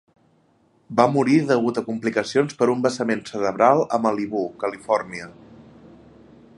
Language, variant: Catalan, Septentrional